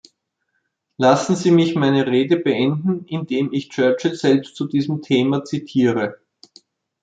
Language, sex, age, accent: German, male, 40-49, Österreichisches Deutsch